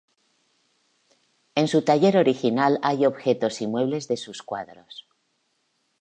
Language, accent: Spanish, España: Centro-Sur peninsular (Madrid, Toledo, Castilla-La Mancha)